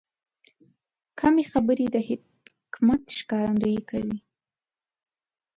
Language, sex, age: Pashto, female, 19-29